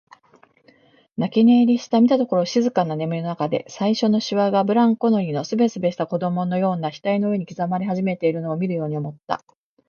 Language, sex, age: Japanese, female, 50-59